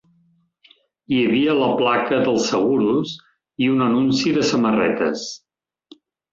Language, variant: Catalan, Central